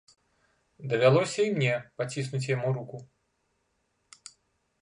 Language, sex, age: Belarusian, male, 50-59